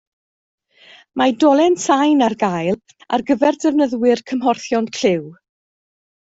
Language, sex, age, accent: Welsh, female, 50-59, Y Deyrnas Unedig Cymraeg